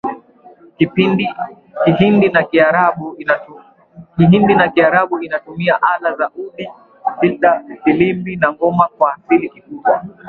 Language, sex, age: Swahili, male, 19-29